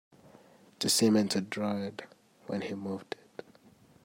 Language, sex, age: English, male, 19-29